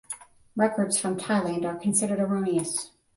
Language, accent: English, United States English